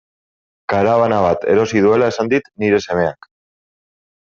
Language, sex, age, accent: Basque, male, 30-39, Erdialdekoa edo Nafarra (Gipuzkoa, Nafarroa)